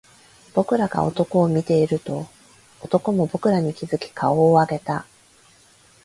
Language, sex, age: Japanese, female, 30-39